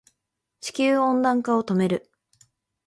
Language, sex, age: Japanese, female, 19-29